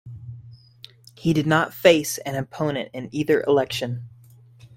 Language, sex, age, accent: English, male, 30-39, United States English